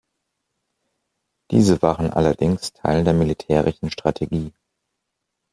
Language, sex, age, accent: German, male, 40-49, Deutschland Deutsch